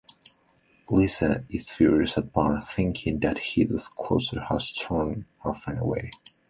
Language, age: English, 19-29